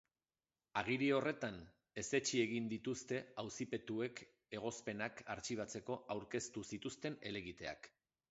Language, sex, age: Basque, male, 40-49